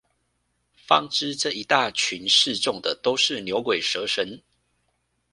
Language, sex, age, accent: Chinese, male, 30-39, 出生地：臺南市